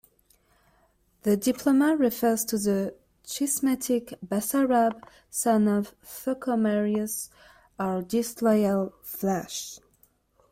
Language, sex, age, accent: English, female, 19-29, England English